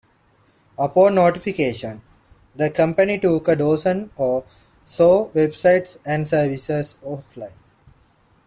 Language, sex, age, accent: English, male, 19-29, India and South Asia (India, Pakistan, Sri Lanka)